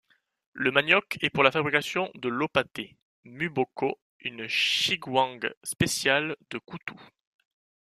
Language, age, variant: French, 19-29, Français de métropole